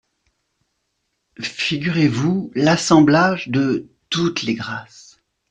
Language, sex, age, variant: French, male, 40-49, Français de métropole